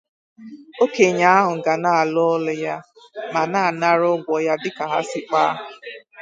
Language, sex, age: Igbo, female, 19-29